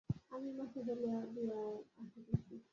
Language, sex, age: Bengali, female, 19-29